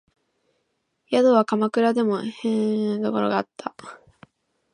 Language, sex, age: Japanese, female, under 19